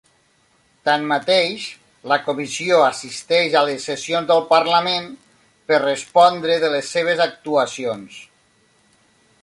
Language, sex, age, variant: Catalan, male, 40-49, Nord-Occidental